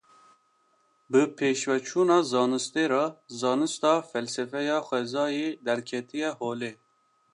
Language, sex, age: Kurdish, male, under 19